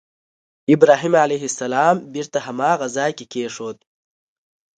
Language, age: Pashto, 19-29